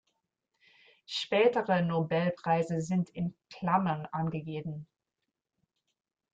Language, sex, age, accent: German, female, 30-39, Deutschland Deutsch